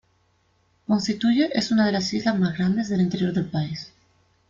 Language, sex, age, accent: Spanish, female, 30-39, España: Centro-Sur peninsular (Madrid, Toledo, Castilla-La Mancha)